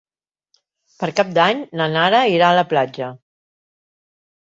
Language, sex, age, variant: Catalan, female, 70-79, Central